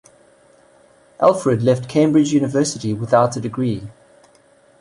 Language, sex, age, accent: English, male, 40-49, Southern African (South Africa, Zimbabwe, Namibia)